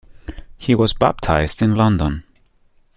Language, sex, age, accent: English, male, 30-39, England English